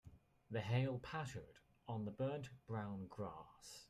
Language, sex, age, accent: English, male, under 19, England English